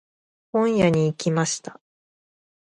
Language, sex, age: Japanese, female, 30-39